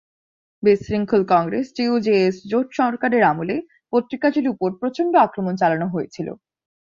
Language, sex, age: Bengali, female, 19-29